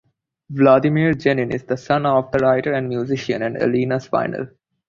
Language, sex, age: English, male, 19-29